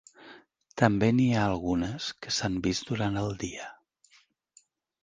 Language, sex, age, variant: Catalan, male, 50-59, Central